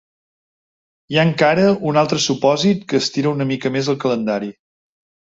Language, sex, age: Catalan, male, 40-49